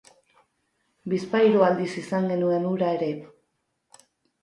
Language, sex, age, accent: Basque, female, 19-29, Erdialdekoa edo Nafarra (Gipuzkoa, Nafarroa)